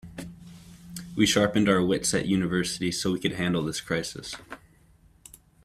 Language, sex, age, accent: English, male, 19-29, United States English